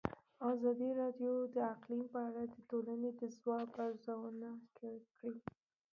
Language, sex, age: Pashto, female, under 19